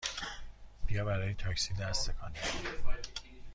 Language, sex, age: Persian, male, 30-39